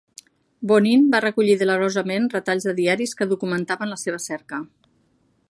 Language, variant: Catalan, Central